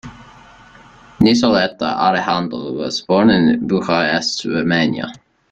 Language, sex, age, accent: English, male, under 19, Canadian English